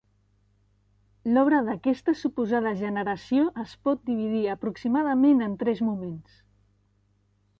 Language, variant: Catalan, Central